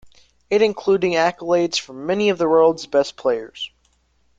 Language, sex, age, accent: English, male, under 19, United States English